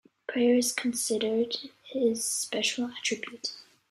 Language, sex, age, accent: English, male, 30-39, United States English